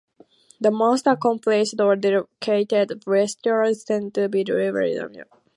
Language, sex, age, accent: English, female, under 19, England English